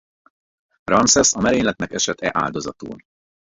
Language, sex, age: Hungarian, male, 40-49